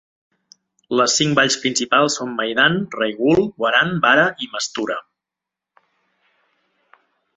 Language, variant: Catalan, Central